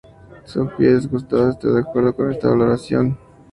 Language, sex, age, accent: Spanish, male, 19-29, México